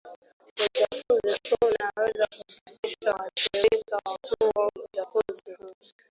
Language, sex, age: Swahili, female, 19-29